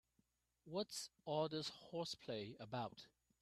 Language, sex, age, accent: English, male, 40-49, Hong Kong English